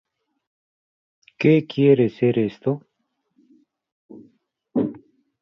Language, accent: Spanish, Rioplatense: Argentina, Uruguay, este de Bolivia, Paraguay